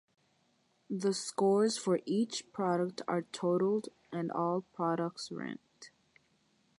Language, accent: English, United States English